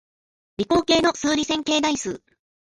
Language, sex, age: Japanese, female, 30-39